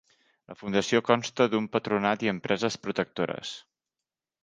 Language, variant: Catalan, Central